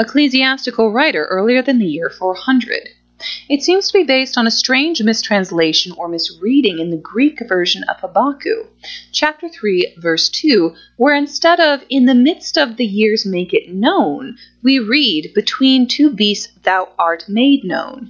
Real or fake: real